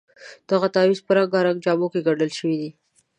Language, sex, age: Pashto, female, 19-29